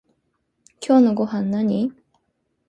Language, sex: Japanese, female